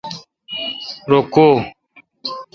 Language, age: Kalkoti, 19-29